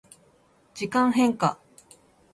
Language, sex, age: Japanese, female, 30-39